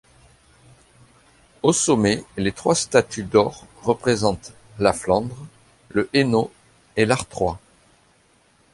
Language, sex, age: French, male, 50-59